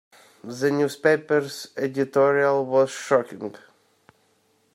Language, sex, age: English, male, 19-29